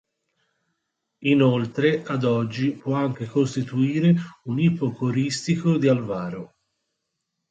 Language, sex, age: Italian, male, 30-39